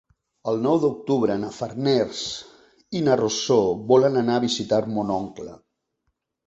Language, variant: Catalan, Central